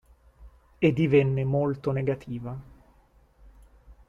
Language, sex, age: Italian, male, 19-29